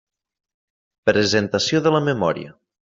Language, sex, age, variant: Catalan, male, 19-29, Nord-Occidental